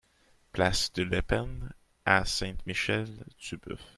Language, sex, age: French, male, 19-29